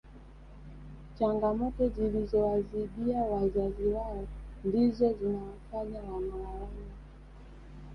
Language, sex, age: Swahili, female, 30-39